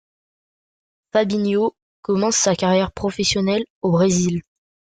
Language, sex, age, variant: French, male, under 19, Français de métropole